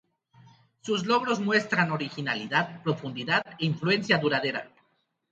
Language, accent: Spanish, México